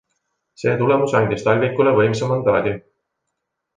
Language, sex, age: Estonian, male, 40-49